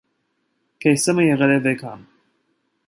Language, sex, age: Armenian, male, 19-29